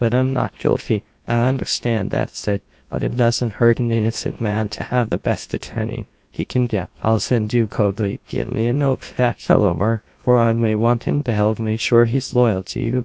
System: TTS, GlowTTS